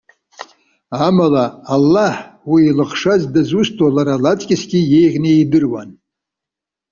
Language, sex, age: Abkhazian, male, 70-79